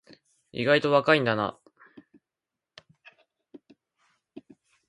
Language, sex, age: Japanese, male, 19-29